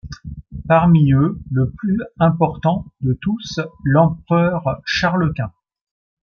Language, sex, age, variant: French, male, 40-49, Français de métropole